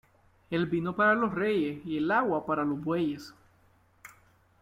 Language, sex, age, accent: Spanish, male, 19-29, América central